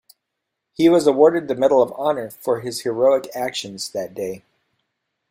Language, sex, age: English, male, 50-59